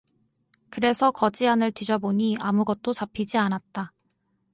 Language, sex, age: Korean, female, 19-29